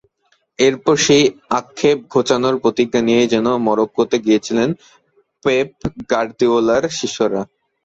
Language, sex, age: Bengali, male, under 19